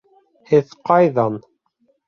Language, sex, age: Bashkir, male, 30-39